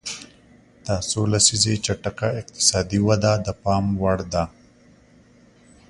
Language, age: Pashto, 30-39